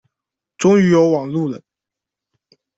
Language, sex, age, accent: Chinese, male, 19-29, 出生地：浙江省